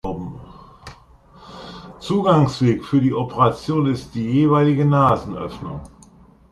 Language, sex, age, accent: German, male, 50-59, Deutschland Deutsch